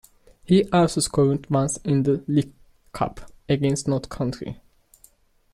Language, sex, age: English, male, 19-29